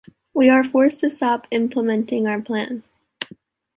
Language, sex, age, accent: English, female, 19-29, United States English